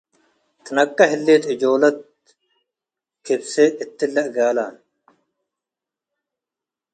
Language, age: Tigre, 19-29